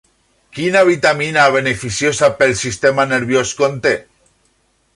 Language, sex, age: Catalan, male, 40-49